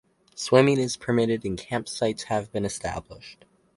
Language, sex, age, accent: English, male, under 19, Canadian English